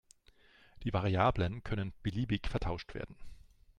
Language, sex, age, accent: German, male, 40-49, Deutschland Deutsch